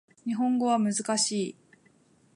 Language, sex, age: Japanese, female, 19-29